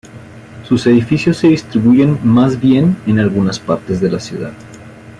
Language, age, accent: Spanish, 50-59, México